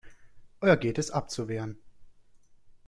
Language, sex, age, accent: German, male, 19-29, Deutschland Deutsch